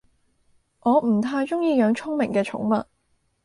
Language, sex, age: Cantonese, female, 19-29